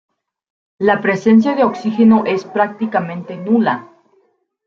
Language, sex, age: Spanish, female, 19-29